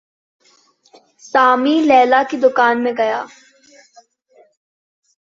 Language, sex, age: Hindi, female, under 19